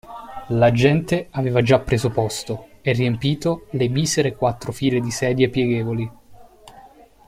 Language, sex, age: Italian, male, 19-29